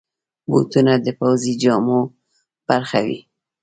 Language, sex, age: Pashto, female, 50-59